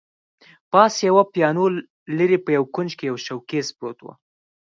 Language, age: Pashto, under 19